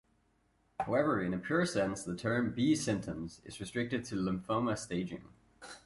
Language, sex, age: English, male, 19-29